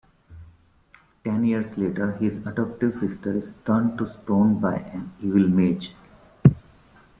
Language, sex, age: English, male, 30-39